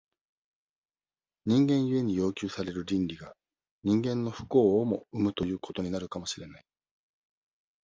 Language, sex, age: Japanese, male, 40-49